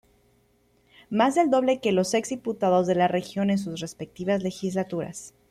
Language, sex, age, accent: Spanish, female, 30-39, Caribe: Cuba, Venezuela, Puerto Rico, República Dominicana, Panamá, Colombia caribeña, México caribeño, Costa del golfo de México